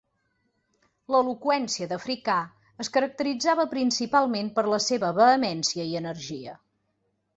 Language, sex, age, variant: Catalan, female, 40-49, Central